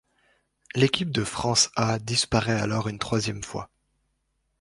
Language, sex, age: French, male, 19-29